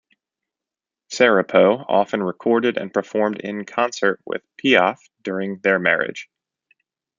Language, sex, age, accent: English, male, 30-39, United States English